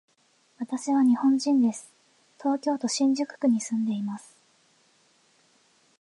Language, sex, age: Japanese, female, 19-29